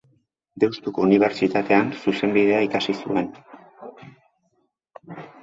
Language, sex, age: Basque, male, 50-59